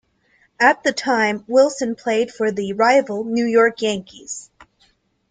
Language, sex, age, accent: English, female, 19-29, United States English